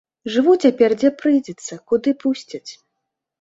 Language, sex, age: Belarusian, female, 30-39